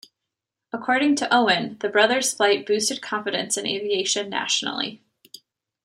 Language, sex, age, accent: English, female, 19-29, United States English